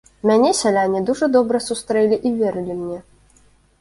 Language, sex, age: Belarusian, female, 19-29